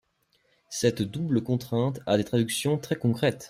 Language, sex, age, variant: French, male, 19-29, Français de métropole